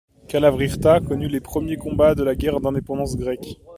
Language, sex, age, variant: French, male, 19-29, Français de métropole